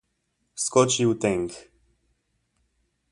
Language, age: Croatian, 19-29